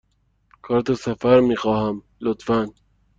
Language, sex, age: Persian, male, 19-29